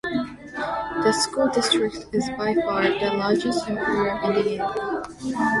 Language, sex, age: English, female, 19-29